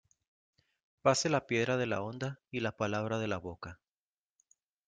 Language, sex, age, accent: Spanish, male, 30-39, México